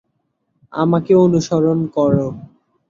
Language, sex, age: Bengali, male, under 19